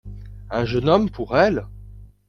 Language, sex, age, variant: French, male, 19-29, Français de métropole